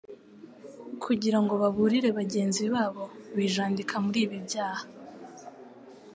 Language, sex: Kinyarwanda, female